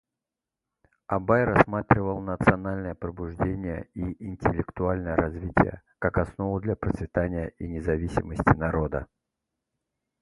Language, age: Russian, 50-59